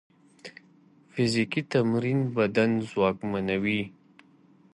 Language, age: Pashto, 30-39